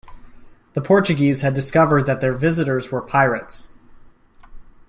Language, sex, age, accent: English, male, 19-29, United States English